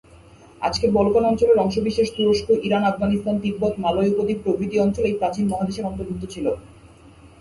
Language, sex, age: Bengali, male, 19-29